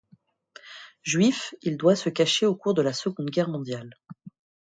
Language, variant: French, Français de métropole